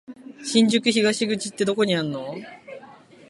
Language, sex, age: Japanese, female, 19-29